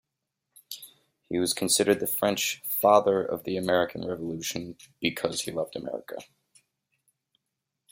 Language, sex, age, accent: English, male, 19-29, United States English